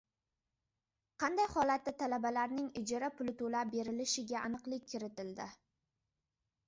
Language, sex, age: Uzbek, female, under 19